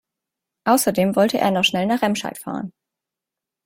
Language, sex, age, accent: German, female, 19-29, Deutschland Deutsch